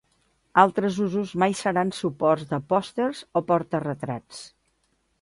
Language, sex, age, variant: Catalan, female, 60-69, Central